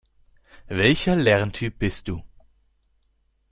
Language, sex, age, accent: German, male, 19-29, Deutschland Deutsch